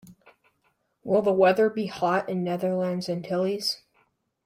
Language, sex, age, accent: English, male, under 19, United States English